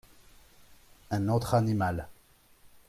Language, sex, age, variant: French, male, 40-49, Français de métropole